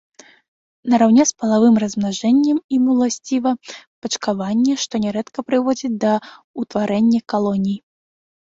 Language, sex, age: Belarusian, female, under 19